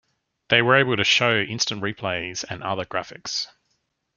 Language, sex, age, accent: English, male, 30-39, Australian English